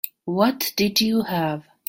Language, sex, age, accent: English, female, 19-29, England English